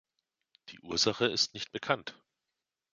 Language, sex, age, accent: German, male, 40-49, Deutschland Deutsch